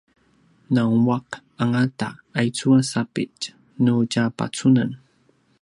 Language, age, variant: Paiwan, 30-39, pinayuanan a kinaikacedasan (東排灣語)